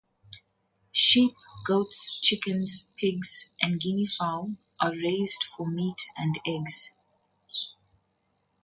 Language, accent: English, Southern African (South Africa, Zimbabwe, Namibia)